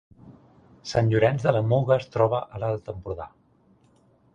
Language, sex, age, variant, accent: Catalan, male, 40-49, Central, central